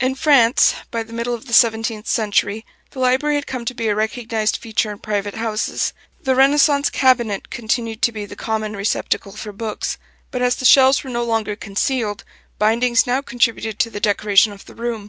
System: none